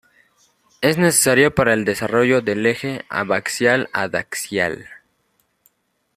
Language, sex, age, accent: Spanish, male, under 19, México